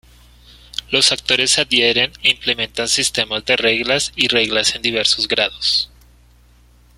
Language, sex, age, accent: Spanish, male, 30-39, Caribe: Cuba, Venezuela, Puerto Rico, República Dominicana, Panamá, Colombia caribeña, México caribeño, Costa del golfo de México